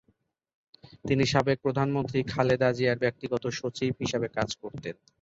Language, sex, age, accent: Bengali, male, 19-29, Native; শুদ্ধ